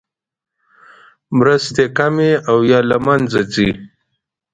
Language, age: Pashto, 30-39